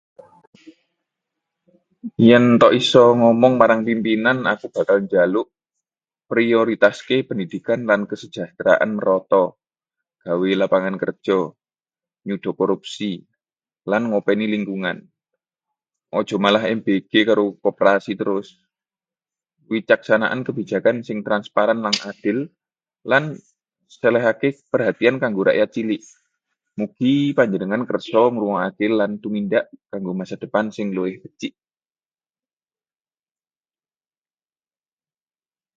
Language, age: Javanese, 30-39